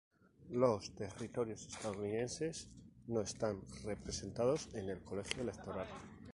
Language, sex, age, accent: Spanish, male, 40-49, España: Norte peninsular (Asturias, Castilla y León, Cantabria, País Vasco, Navarra, Aragón, La Rioja, Guadalajara, Cuenca)